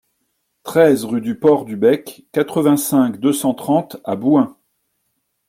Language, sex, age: French, male, 50-59